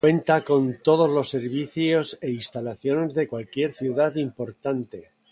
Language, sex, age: Spanish, male, 60-69